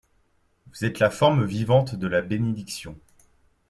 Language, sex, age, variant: French, male, 19-29, Français de métropole